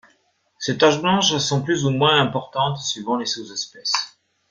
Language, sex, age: French, male, 50-59